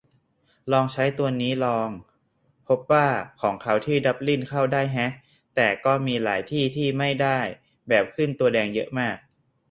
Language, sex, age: Thai, male, 19-29